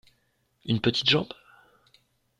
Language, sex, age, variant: French, male, 30-39, Français de métropole